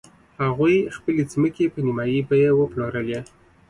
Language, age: Pashto, 30-39